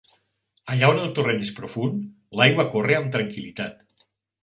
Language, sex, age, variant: Catalan, male, 50-59, Nord-Occidental